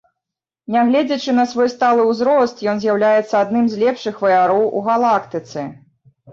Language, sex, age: Belarusian, female, 30-39